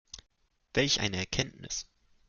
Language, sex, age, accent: German, male, 19-29, Deutschland Deutsch